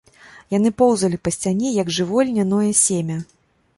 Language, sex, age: Belarusian, female, 40-49